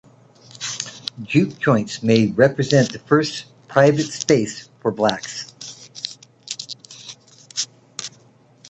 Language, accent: English, United States English